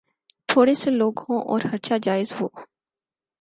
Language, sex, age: Urdu, female, 19-29